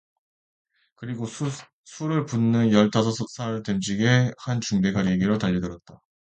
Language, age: Korean, 30-39